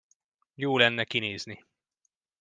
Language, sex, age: Hungarian, male, 19-29